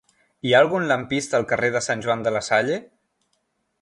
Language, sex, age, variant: Catalan, male, 19-29, Central